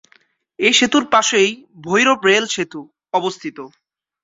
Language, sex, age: Bengali, male, 19-29